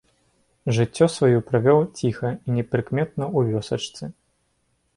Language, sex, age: Belarusian, male, under 19